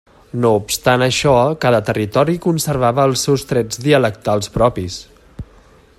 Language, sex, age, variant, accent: Catalan, male, 40-49, Central, central